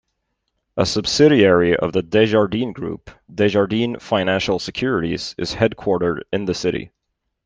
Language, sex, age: English, male, 30-39